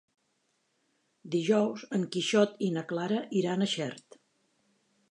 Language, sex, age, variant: Catalan, female, 70-79, Central